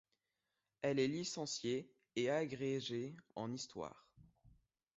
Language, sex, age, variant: French, male, under 19, Français d'Europe